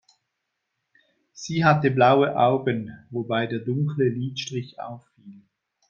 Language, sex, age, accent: German, male, 50-59, Schweizerdeutsch